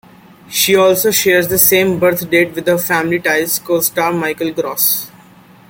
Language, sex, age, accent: English, male, 19-29, India and South Asia (India, Pakistan, Sri Lanka)